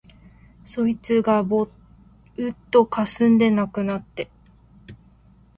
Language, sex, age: Japanese, female, 19-29